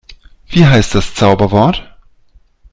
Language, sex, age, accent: German, male, 40-49, Deutschland Deutsch